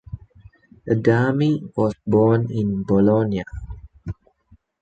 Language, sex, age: English, male, 19-29